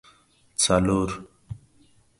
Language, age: Pashto, 19-29